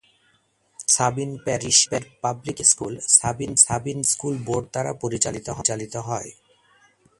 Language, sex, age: Bengali, male, 30-39